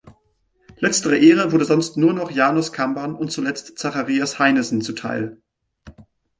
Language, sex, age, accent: German, male, 19-29, Deutschland Deutsch